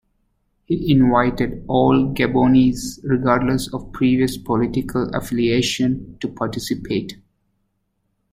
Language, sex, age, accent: English, male, 30-39, United States English